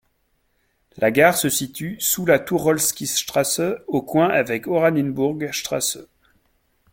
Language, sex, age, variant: French, male, 40-49, Français de métropole